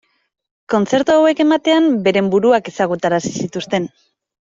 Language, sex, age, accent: Basque, female, 30-39, Mendebalekoa (Araba, Bizkaia, Gipuzkoako mendebaleko herri batzuk)